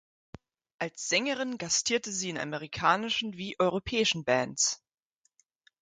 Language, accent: German, Deutschland Deutsch